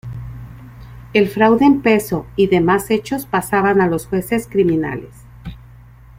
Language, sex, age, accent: Spanish, female, 50-59, México